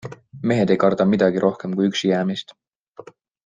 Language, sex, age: Estonian, male, 19-29